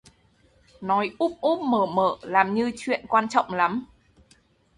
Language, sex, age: Vietnamese, female, 19-29